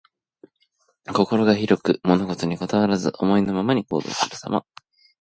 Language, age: Japanese, 19-29